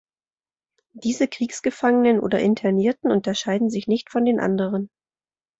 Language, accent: German, Deutschland Deutsch